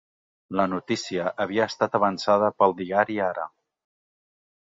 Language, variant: Catalan, Central